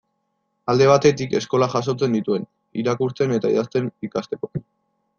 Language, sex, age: Basque, male, 19-29